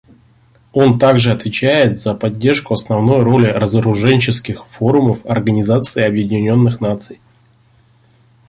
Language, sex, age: Russian, male, 30-39